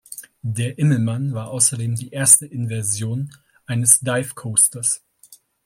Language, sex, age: German, male, 30-39